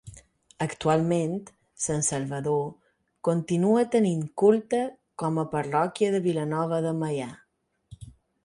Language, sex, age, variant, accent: Catalan, female, 40-49, Balear, mallorquí